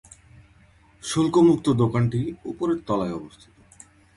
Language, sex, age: Bengali, male, 19-29